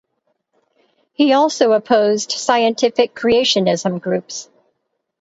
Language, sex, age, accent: English, female, 60-69, United States English